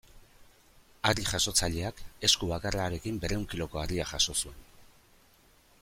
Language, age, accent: Basque, 50-59, Erdialdekoa edo Nafarra (Gipuzkoa, Nafarroa)